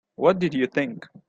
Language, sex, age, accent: English, male, under 19, India and South Asia (India, Pakistan, Sri Lanka)